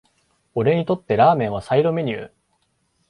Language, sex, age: Japanese, male, 19-29